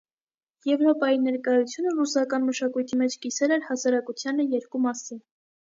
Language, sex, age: Armenian, female, 19-29